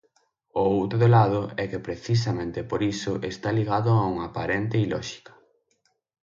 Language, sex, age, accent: Galician, male, 19-29, Central (gheada); Oriental (común en zona oriental); Normativo (estándar)